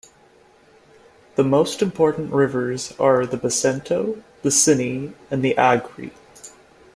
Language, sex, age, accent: English, male, 19-29, United States English